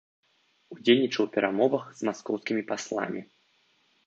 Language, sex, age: Belarusian, male, 19-29